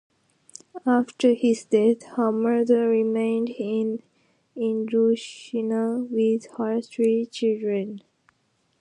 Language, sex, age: English, female, 19-29